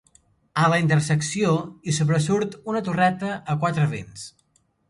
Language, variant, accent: Catalan, Central, balear